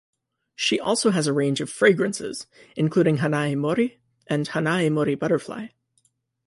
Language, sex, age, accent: English, male, 19-29, United States English